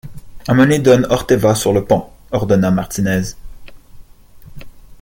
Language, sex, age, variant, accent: French, male, 19-29, Français d'Amérique du Nord, Français du Canada